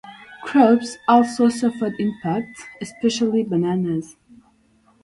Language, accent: English, United States English